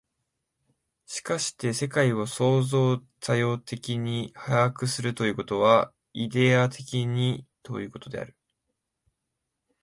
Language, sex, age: Japanese, male, 19-29